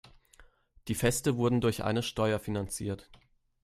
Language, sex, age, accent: German, male, 19-29, Deutschland Deutsch